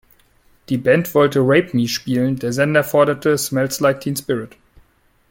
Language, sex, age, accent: German, male, 19-29, Deutschland Deutsch